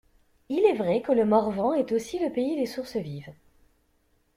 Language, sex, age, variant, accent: French, female, 30-39, Français d'Amérique du Nord, Français du Canada